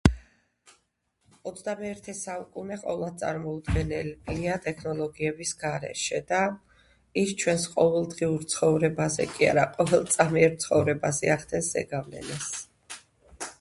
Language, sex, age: Georgian, female, 50-59